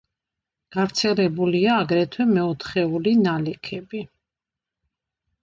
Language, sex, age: Georgian, female, 50-59